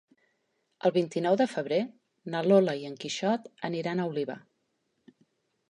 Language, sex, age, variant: Catalan, female, 40-49, Central